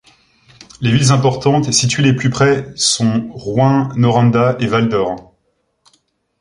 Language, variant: French, Français de métropole